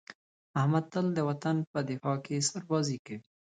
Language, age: Pashto, 30-39